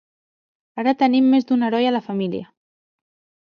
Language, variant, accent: Catalan, Central, central